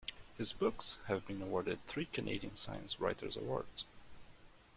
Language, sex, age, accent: English, male, 19-29, United States English